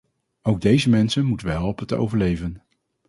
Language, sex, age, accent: Dutch, male, 40-49, Nederlands Nederlands